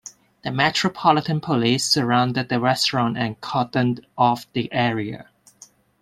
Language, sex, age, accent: English, female, 30-39, Hong Kong English